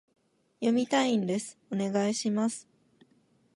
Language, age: Japanese, 19-29